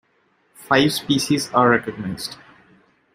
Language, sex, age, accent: English, male, 19-29, India and South Asia (India, Pakistan, Sri Lanka)